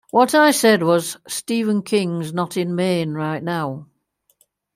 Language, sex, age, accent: English, female, 60-69, England English